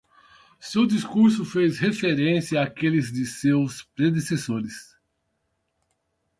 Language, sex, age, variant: Portuguese, male, 40-49, Portuguese (Brasil)